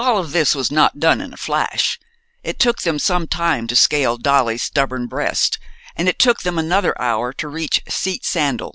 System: none